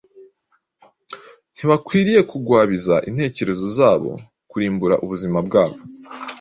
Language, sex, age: Kinyarwanda, male, 19-29